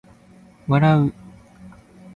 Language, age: Japanese, 19-29